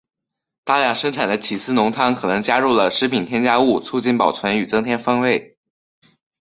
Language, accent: Chinese, 出生地：辽宁省